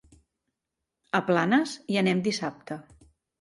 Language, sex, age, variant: Catalan, female, 50-59, Central